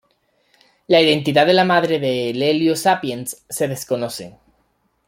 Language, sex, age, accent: Spanish, male, 30-39, España: Sur peninsular (Andalucia, Extremadura, Murcia)